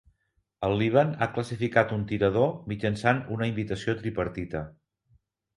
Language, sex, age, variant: Catalan, male, 50-59, Central